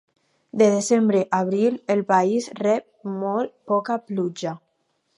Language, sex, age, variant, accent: Catalan, female, under 19, Alacantí, valencià